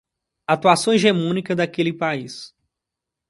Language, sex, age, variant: Portuguese, male, 30-39, Portuguese (Brasil)